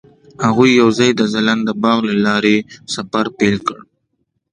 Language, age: Pashto, 19-29